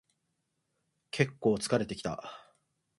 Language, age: Japanese, 19-29